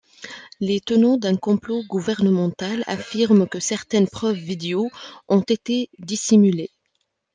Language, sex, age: French, female, 19-29